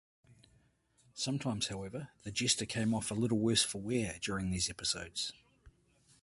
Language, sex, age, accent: English, male, 50-59, New Zealand English